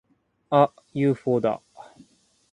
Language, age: Japanese, 19-29